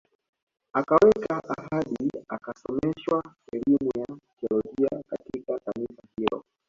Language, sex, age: Swahili, male, 19-29